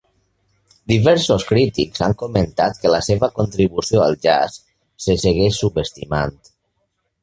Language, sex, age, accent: Catalan, male, 50-59, valencià